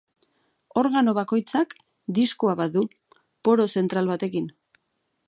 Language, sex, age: Basque, female, 40-49